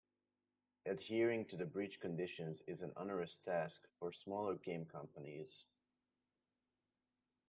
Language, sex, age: English, male, under 19